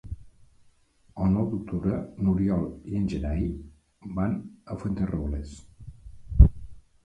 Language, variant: Catalan, Central